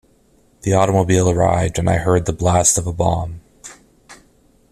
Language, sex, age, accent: English, male, 30-39, Canadian English